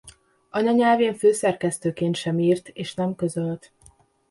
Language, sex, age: Hungarian, female, 19-29